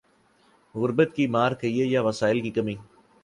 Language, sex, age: Urdu, male, 19-29